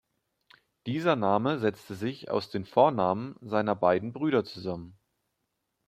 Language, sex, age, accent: German, male, 19-29, Deutschland Deutsch